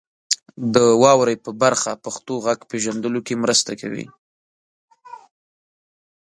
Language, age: Pashto, 19-29